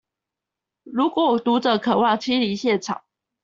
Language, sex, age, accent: Chinese, female, 19-29, 出生地：臺北市